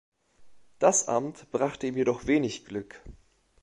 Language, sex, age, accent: German, male, 40-49, Deutschland Deutsch